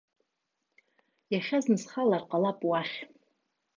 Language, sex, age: Abkhazian, female, 40-49